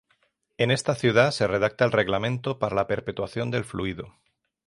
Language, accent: Spanish, España: Centro-Sur peninsular (Madrid, Toledo, Castilla-La Mancha); España: Sur peninsular (Andalucia, Extremadura, Murcia)